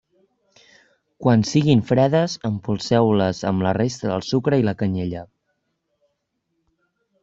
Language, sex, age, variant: Catalan, male, under 19, Central